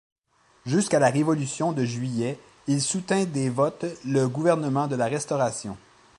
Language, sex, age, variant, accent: French, male, 40-49, Français d'Amérique du Nord, Français du Canada